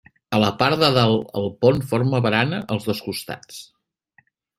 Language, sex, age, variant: Catalan, male, 40-49, Central